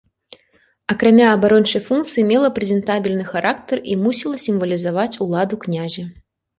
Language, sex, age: Belarusian, female, 19-29